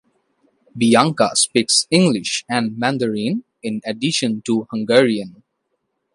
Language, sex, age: English, male, 19-29